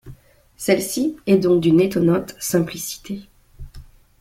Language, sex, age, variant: French, female, 19-29, Français de métropole